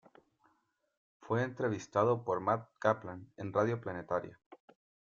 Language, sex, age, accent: Spanish, male, 30-39, América central